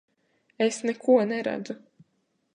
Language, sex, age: Latvian, female, 19-29